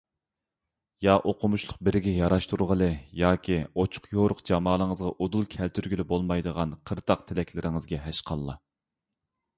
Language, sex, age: Uyghur, male, 30-39